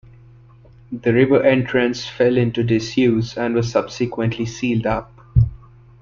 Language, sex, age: English, male, 19-29